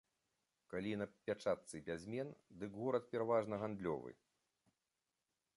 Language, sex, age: Belarusian, male, 50-59